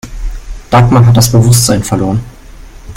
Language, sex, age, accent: German, male, 19-29, Deutschland Deutsch